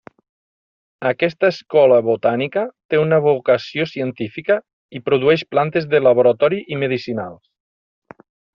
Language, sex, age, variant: Catalan, male, 30-39, Nord-Occidental